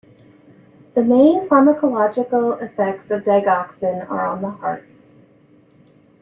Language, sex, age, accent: English, female, 50-59, United States English